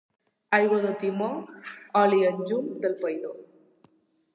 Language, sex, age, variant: Catalan, female, under 19, Balear